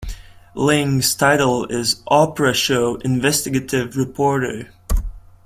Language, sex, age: English, male, 19-29